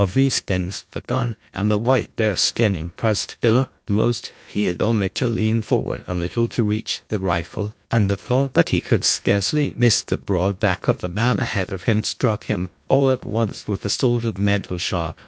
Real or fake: fake